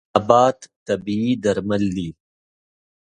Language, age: Pashto, 30-39